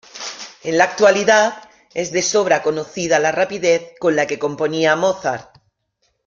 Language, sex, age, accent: Spanish, female, 40-49, España: Sur peninsular (Andalucia, Extremadura, Murcia)